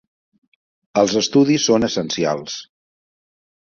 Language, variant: Catalan, Central